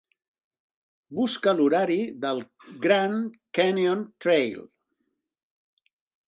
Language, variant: Catalan, Central